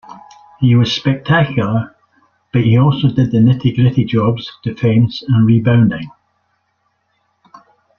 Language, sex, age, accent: English, male, 50-59, Scottish English